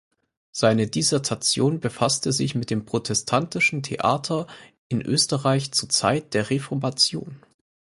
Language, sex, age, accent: German, male, 19-29, Deutschland Deutsch